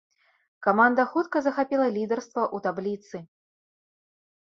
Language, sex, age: Belarusian, female, 30-39